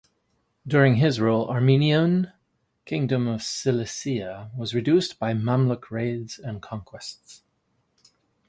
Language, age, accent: English, 40-49, United States English